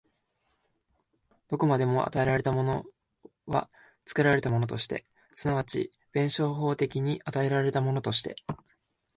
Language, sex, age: Japanese, male, 19-29